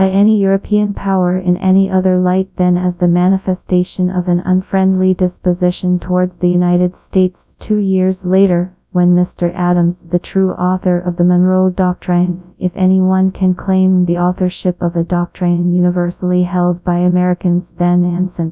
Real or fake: fake